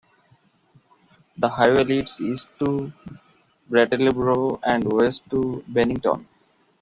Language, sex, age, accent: English, male, 19-29, India and South Asia (India, Pakistan, Sri Lanka)